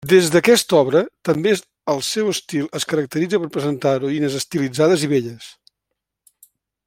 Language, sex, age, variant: Catalan, male, 70-79, Central